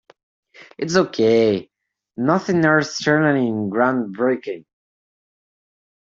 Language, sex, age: English, male, under 19